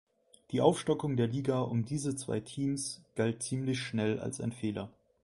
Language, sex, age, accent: German, male, 19-29, Deutschland Deutsch